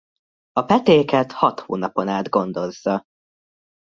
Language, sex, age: Hungarian, male, under 19